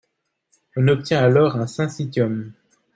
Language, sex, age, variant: French, male, 30-39, Français de métropole